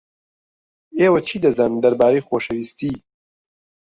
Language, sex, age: Central Kurdish, male, 19-29